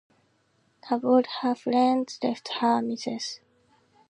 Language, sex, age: English, female, under 19